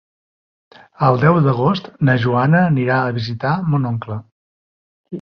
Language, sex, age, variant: Catalan, male, 30-39, Central